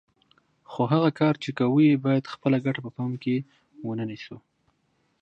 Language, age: Pashto, 19-29